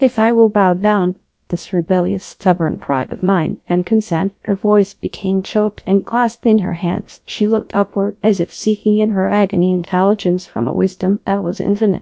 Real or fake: fake